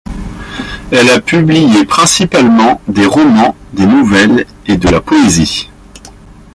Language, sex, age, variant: French, male, 30-39, Français de métropole